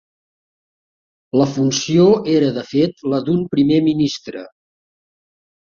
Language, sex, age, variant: Catalan, male, 60-69, Central